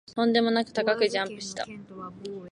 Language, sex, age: Japanese, female, under 19